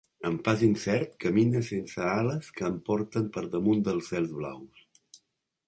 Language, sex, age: Catalan, male, 50-59